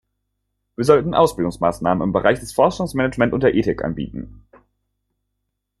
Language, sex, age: German, male, 19-29